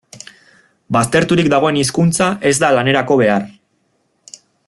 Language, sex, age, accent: Basque, male, 19-29, Erdialdekoa edo Nafarra (Gipuzkoa, Nafarroa)